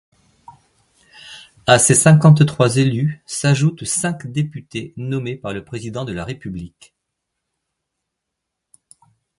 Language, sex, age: French, male, 50-59